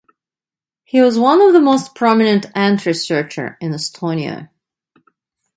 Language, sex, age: English, female, 50-59